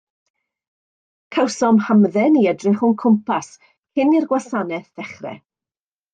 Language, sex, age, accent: Welsh, female, 50-59, Y Deyrnas Unedig Cymraeg